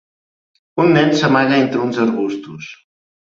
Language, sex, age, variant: Catalan, male, 19-29, Central